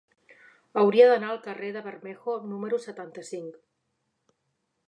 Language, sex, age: Catalan, female, 30-39